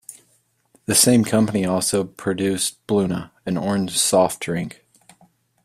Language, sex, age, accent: English, male, under 19, United States English